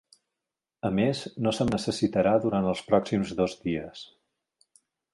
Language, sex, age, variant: Catalan, male, 40-49, Central